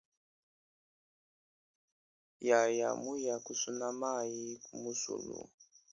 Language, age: Luba-Lulua, 19-29